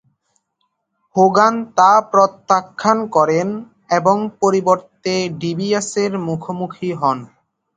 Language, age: Bengali, 19-29